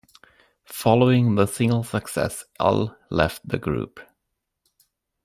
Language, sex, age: English, male, 19-29